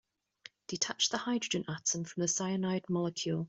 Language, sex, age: English, female, 30-39